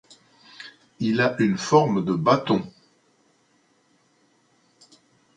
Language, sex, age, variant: French, male, 60-69, Français de métropole